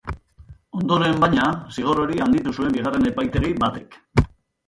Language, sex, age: Basque, male, 50-59